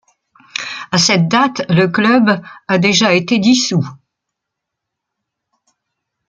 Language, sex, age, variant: French, female, 70-79, Français de métropole